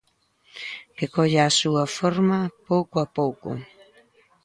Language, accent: Galician, Normativo (estándar)